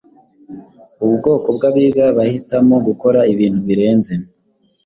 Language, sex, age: Kinyarwanda, male, 19-29